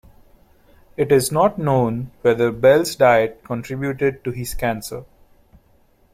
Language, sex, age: English, male, 19-29